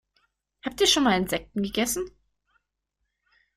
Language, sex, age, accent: German, female, 19-29, Deutschland Deutsch